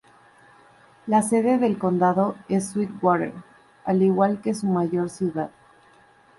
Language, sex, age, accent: Spanish, female, under 19, México